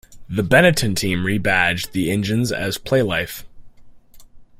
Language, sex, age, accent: English, male, under 19, United States English